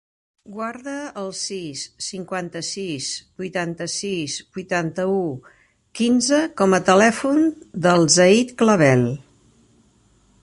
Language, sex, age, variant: Catalan, female, 50-59, Central